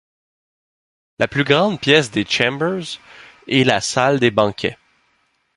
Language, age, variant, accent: French, 19-29, Français d'Amérique du Nord, Français du Canada